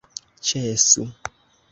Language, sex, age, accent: Esperanto, female, 19-29, Internacia